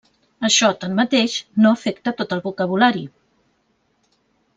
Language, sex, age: Catalan, female, 40-49